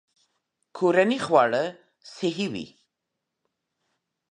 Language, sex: Pashto, female